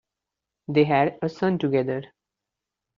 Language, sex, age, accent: English, male, under 19, India and South Asia (India, Pakistan, Sri Lanka)